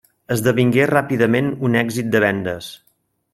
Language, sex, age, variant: Catalan, female, under 19, Central